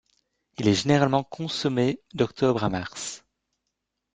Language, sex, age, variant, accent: French, male, 19-29, Français d'Europe, Français de Belgique